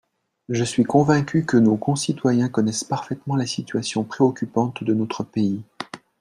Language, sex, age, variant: French, male, 40-49, Français de métropole